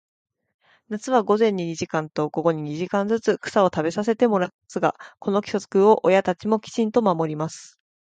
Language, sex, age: Japanese, female, 19-29